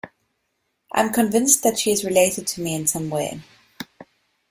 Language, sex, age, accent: English, female, 30-39, Southern African (South Africa, Zimbabwe, Namibia)